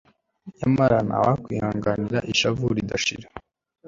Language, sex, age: Kinyarwanda, male, 19-29